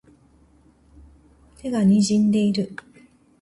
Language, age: Japanese, 50-59